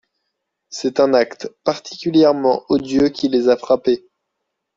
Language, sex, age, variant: French, male, 19-29, Français de métropole